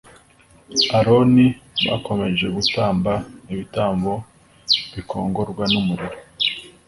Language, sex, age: Kinyarwanda, male, 19-29